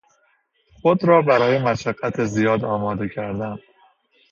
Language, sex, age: Persian, male, 30-39